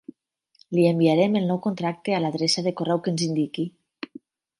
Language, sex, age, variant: Catalan, female, 40-49, Nord-Occidental